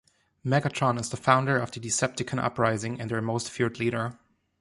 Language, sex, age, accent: English, male, 30-39, United States English